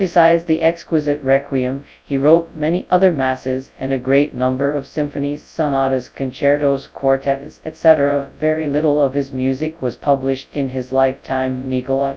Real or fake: fake